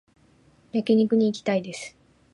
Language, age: Japanese, 19-29